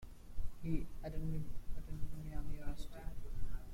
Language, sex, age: English, male, 19-29